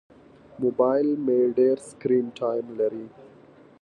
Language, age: Pashto, 19-29